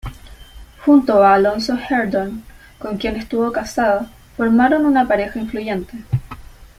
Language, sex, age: Spanish, female, 19-29